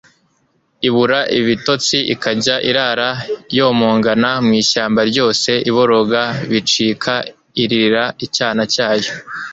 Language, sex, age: Kinyarwanda, male, 30-39